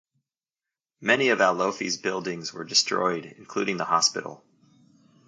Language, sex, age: English, male, 30-39